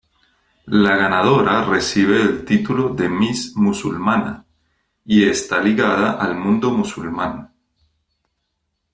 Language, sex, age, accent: Spanish, male, 40-49, Andino-Pacífico: Colombia, Perú, Ecuador, oeste de Bolivia y Venezuela andina